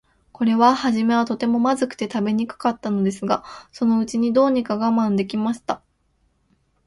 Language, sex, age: Japanese, female, 19-29